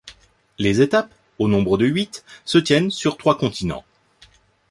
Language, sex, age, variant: French, male, 19-29, Français de métropole